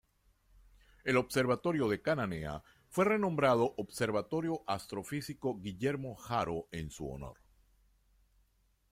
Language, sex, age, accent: Spanish, male, 60-69, Caribe: Cuba, Venezuela, Puerto Rico, República Dominicana, Panamá, Colombia caribeña, México caribeño, Costa del golfo de México